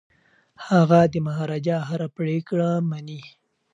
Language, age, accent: Pashto, 19-29, پکتیا ولایت، احمدزی